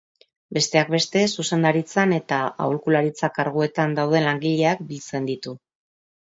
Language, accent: Basque, Mendebalekoa (Araba, Bizkaia, Gipuzkoako mendebaleko herri batzuk)